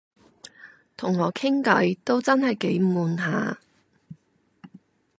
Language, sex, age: Cantonese, female, 19-29